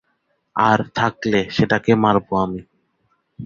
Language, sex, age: Bengali, male, 19-29